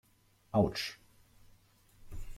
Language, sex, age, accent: German, male, 19-29, Deutschland Deutsch